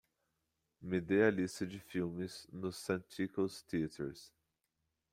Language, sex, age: Portuguese, male, 30-39